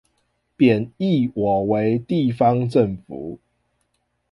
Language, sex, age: Chinese, male, 19-29